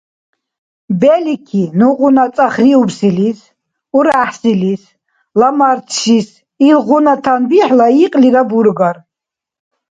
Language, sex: Dargwa, female